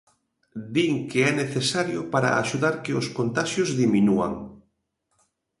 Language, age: Galician, 50-59